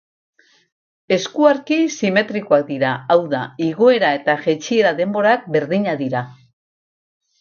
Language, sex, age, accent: Basque, female, 70-79, Mendebalekoa (Araba, Bizkaia, Gipuzkoako mendebaleko herri batzuk)